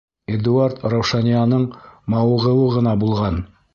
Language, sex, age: Bashkir, male, 60-69